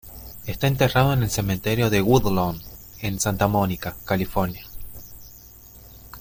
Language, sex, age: Spanish, male, 30-39